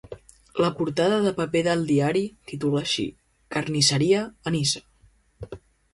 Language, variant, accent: Catalan, Central, central